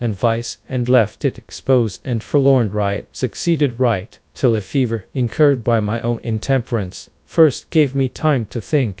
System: TTS, GradTTS